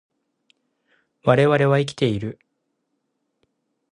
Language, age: Japanese, 19-29